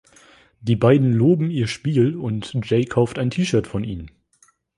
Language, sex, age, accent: German, male, 19-29, Deutschland Deutsch